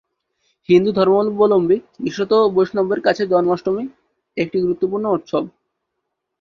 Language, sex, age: Bengali, male, under 19